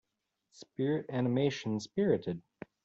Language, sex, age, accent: English, male, under 19, United States English